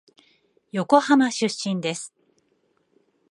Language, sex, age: Japanese, female, 40-49